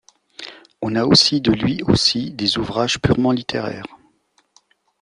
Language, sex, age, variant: French, male, 50-59, Français de métropole